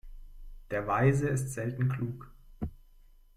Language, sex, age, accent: German, male, 19-29, Deutschland Deutsch